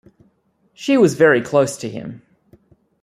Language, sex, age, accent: English, male, 30-39, Australian English